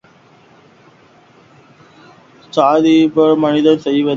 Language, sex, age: Tamil, male, under 19